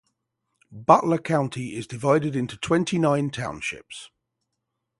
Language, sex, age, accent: English, male, 40-49, England English